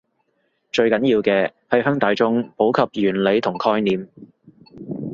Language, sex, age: Cantonese, male, 19-29